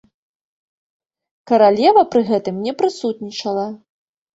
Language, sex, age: Belarusian, female, 30-39